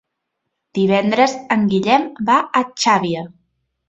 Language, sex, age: Catalan, female, 30-39